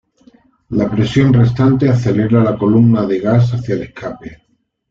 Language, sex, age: Spanish, male, 50-59